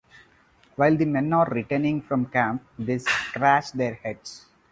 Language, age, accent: English, 19-29, India and South Asia (India, Pakistan, Sri Lanka)